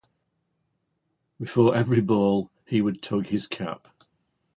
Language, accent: English, England English